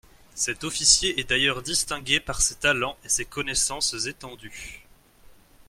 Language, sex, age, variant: French, male, 19-29, Français de métropole